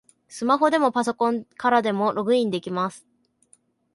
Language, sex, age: Japanese, male, 19-29